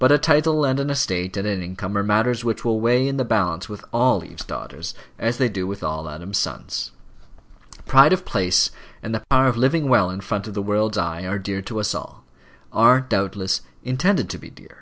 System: none